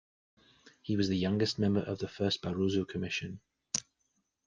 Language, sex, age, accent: English, male, 30-39, England English